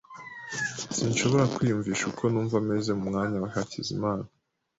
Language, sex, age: Kinyarwanda, male, 19-29